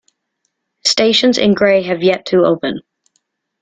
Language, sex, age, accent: English, female, 30-39, United States English